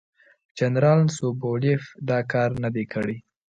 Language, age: Pashto, under 19